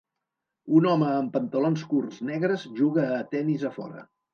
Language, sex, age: Catalan, male, 80-89